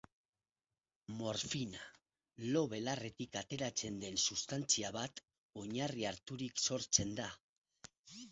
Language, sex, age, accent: Basque, male, 40-49, Mendebalekoa (Araba, Bizkaia, Gipuzkoako mendebaleko herri batzuk)